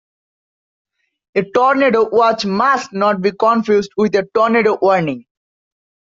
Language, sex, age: English, male, under 19